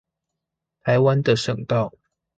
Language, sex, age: Chinese, male, 19-29